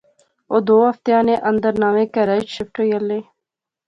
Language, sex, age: Pahari-Potwari, female, 19-29